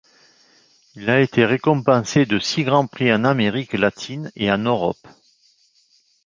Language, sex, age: French, male, 50-59